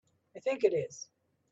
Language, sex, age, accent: English, female, 50-59, United States English